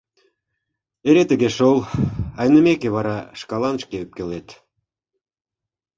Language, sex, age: Mari, male, 50-59